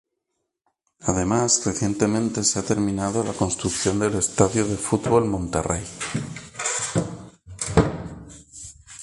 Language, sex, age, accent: Spanish, male, 30-39, España: Sur peninsular (Andalucia, Extremadura, Murcia)